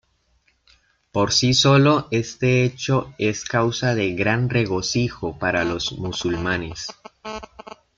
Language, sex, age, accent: Spanish, male, 19-29, Andino-Pacífico: Colombia, Perú, Ecuador, oeste de Bolivia y Venezuela andina